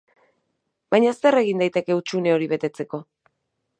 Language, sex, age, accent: Basque, female, 30-39, Erdialdekoa edo Nafarra (Gipuzkoa, Nafarroa)